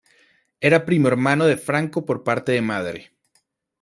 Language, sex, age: Spanish, male, 19-29